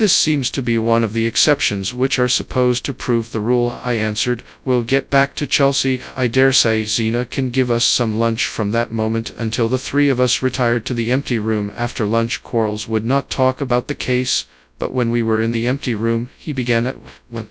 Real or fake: fake